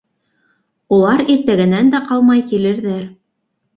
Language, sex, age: Bashkir, female, 30-39